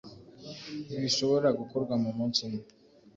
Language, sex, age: Kinyarwanda, male, 19-29